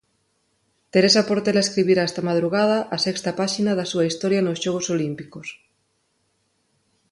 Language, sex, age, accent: Galician, female, 40-49, Neofalante